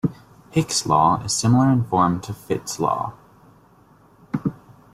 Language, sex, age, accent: English, male, 19-29, United States English